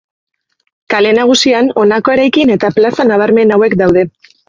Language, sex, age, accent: Basque, female, 30-39, Mendebalekoa (Araba, Bizkaia, Gipuzkoako mendebaleko herri batzuk)